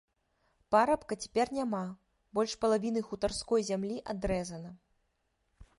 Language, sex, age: Belarusian, female, 19-29